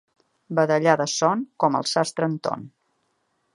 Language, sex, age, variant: Catalan, female, 50-59, Central